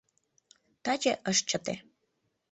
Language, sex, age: Mari, female, under 19